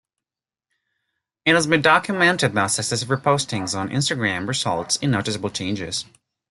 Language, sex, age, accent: English, male, 30-39, United States English